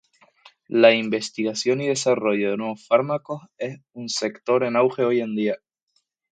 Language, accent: Spanish, España: Islas Canarias